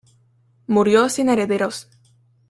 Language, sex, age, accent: Spanish, female, 19-29, México